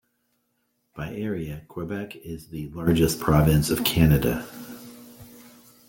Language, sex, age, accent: English, male, 40-49, United States English